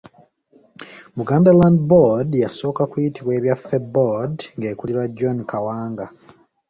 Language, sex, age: Ganda, male, 19-29